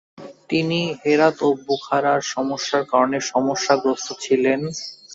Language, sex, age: Bengali, male, 19-29